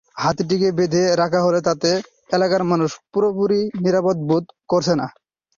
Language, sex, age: Bengali, male, 19-29